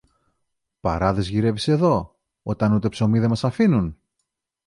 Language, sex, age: Greek, male, 40-49